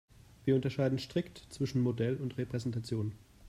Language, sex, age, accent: German, male, 30-39, Deutschland Deutsch